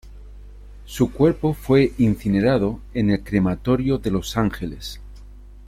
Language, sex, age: Spanish, male, 40-49